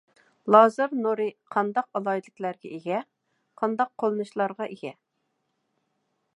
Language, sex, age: Uyghur, female, 50-59